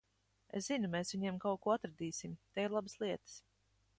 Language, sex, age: Latvian, female, 30-39